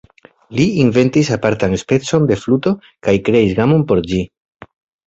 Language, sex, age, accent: Esperanto, male, 40-49, Internacia